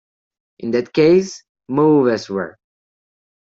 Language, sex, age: English, male, under 19